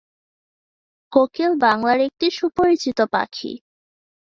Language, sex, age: Bengali, female, 19-29